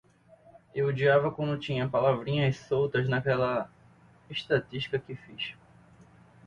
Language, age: Portuguese, 19-29